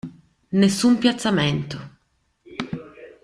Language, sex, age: Italian, female, 30-39